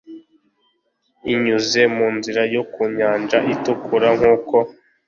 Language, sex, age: Kinyarwanda, male, 19-29